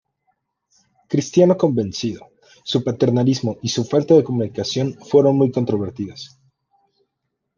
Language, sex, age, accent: Spanish, male, 30-39, México